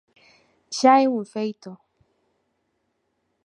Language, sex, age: Galician, female, 19-29